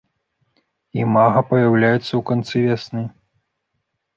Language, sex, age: Belarusian, male, 30-39